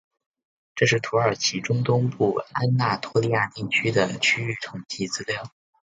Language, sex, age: Chinese, male, under 19